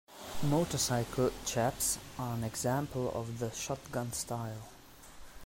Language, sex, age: English, male, 19-29